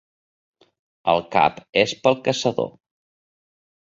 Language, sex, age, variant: Catalan, male, 40-49, Nord-Occidental